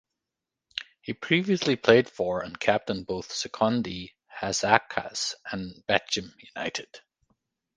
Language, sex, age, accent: English, male, 50-59, Canadian English; Irish English